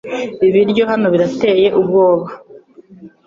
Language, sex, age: Kinyarwanda, female, 19-29